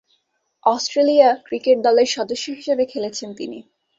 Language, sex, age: Bengali, female, 19-29